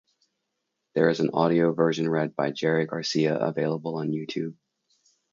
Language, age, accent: English, 40-49, United States English